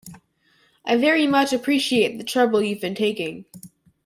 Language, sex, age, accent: English, male, under 19, United States English